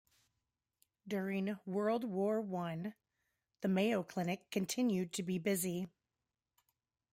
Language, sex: English, female